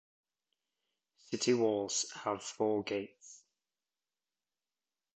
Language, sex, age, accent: English, male, 30-39, England English